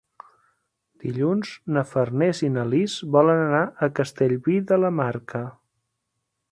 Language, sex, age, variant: Catalan, male, 40-49, Central